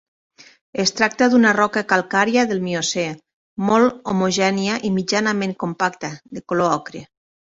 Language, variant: Catalan, Nord-Occidental